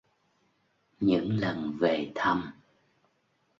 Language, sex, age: Vietnamese, male, 60-69